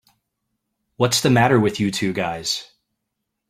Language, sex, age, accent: English, male, 30-39, United States English